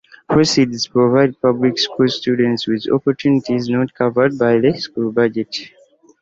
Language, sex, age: English, male, 19-29